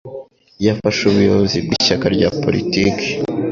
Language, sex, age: Kinyarwanda, male, under 19